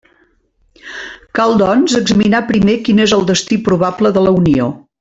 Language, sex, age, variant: Catalan, female, 50-59, Central